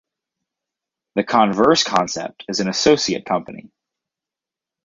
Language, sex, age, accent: English, male, 19-29, United States English